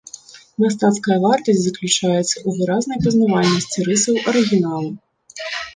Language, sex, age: Belarusian, female, 19-29